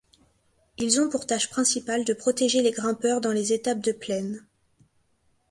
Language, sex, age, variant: French, female, 19-29, Français de métropole